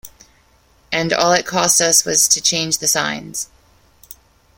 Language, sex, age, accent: English, female, 30-39, United States English